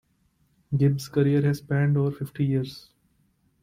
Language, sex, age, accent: English, male, 19-29, India and South Asia (India, Pakistan, Sri Lanka)